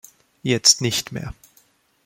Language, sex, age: German, male, 19-29